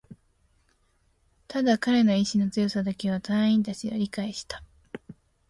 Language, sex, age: Japanese, female, under 19